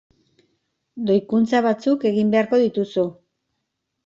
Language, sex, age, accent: Basque, female, 50-59, Mendebalekoa (Araba, Bizkaia, Gipuzkoako mendebaleko herri batzuk)